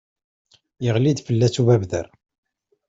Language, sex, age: Kabyle, male, 50-59